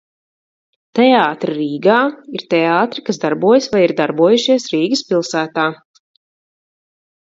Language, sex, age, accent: Latvian, female, 30-39, Vidus dialekts